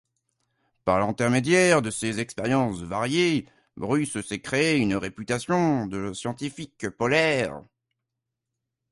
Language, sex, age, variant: French, male, 19-29, Français de métropole